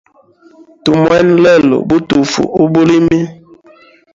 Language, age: Hemba, 30-39